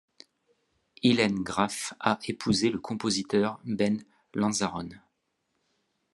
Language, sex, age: French, male, 30-39